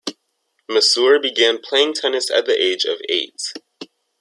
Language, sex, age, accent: English, male, under 19, United States English